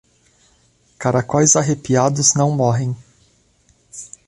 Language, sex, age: Portuguese, male, 30-39